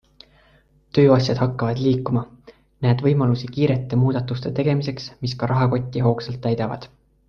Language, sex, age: Estonian, male, 19-29